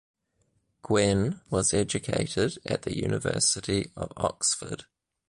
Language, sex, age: English, male, 30-39